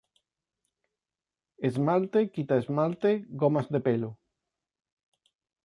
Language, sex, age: Spanish, male, 40-49